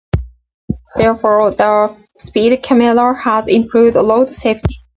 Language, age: English, 40-49